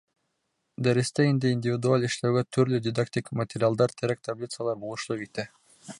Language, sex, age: Bashkir, male, 19-29